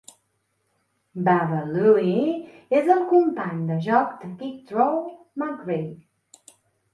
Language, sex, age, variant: Catalan, female, 40-49, Central